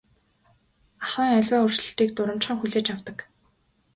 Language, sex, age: Mongolian, female, 19-29